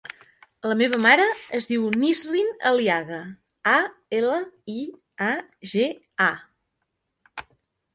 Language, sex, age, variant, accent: Catalan, female, 30-39, Central, Girona